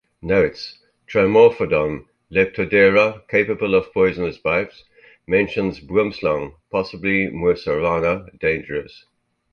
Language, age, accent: English, 60-69, Southern African (South Africa, Zimbabwe, Namibia)